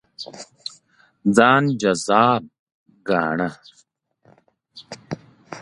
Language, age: Pashto, 30-39